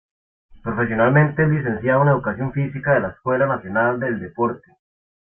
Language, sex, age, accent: Spanish, male, 19-29, América central